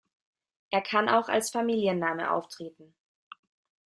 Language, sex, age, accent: German, female, 19-29, Deutschland Deutsch